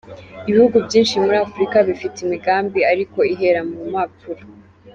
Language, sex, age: Kinyarwanda, female, 19-29